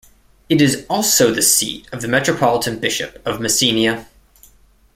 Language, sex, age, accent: English, male, 19-29, United States English